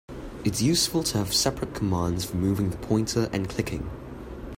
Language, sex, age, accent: English, male, under 19, Singaporean English